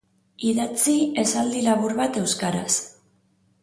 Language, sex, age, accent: Basque, female, 30-39, Mendebalekoa (Araba, Bizkaia, Gipuzkoako mendebaleko herri batzuk)